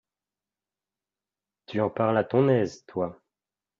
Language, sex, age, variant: French, male, 19-29, Français de métropole